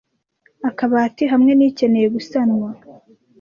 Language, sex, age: Kinyarwanda, female, 30-39